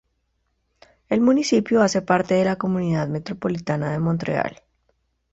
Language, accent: Spanish, Caribe: Cuba, Venezuela, Puerto Rico, República Dominicana, Panamá, Colombia caribeña, México caribeño, Costa del golfo de México